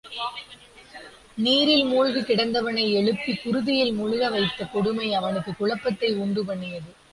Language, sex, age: Tamil, female, 19-29